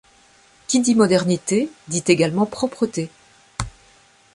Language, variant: French, Français de métropole